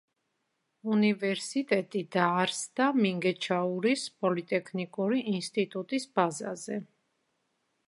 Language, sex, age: Georgian, female, 50-59